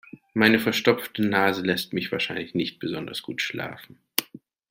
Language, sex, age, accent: German, male, 40-49, Deutschland Deutsch